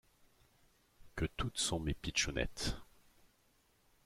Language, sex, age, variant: French, male, 19-29, Français de métropole